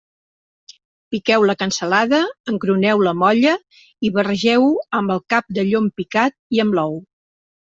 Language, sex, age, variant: Catalan, female, 60-69, Central